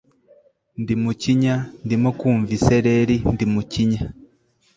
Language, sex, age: Kinyarwanda, male, 19-29